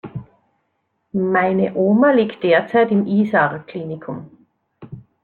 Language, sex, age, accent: German, female, 50-59, Österreichisches Deutsch